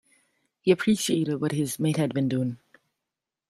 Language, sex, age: English, female, 30-39